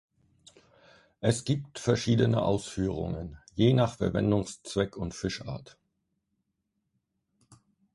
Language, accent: German, Deutschland Deutsch